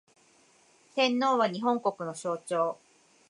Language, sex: Japanese, female